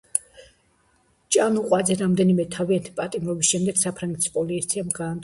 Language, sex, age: Georgian, female, 60-69